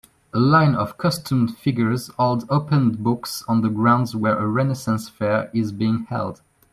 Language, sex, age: English, male, 19-29